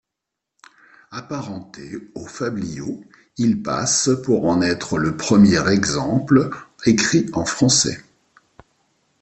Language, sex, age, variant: French, male, 50-59, Français de métropole